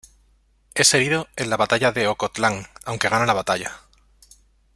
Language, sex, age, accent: Spanish, male, 30-39, España: Centro-Sur peninsular (Madrid, Toledo, Castilla-La Mancha)